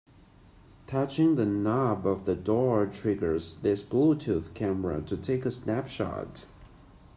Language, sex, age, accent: English, male, 19-29, Hong Kong English